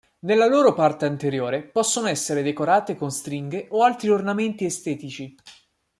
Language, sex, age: Italian, male, 19-29